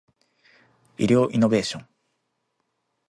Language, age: Japanese, 19-29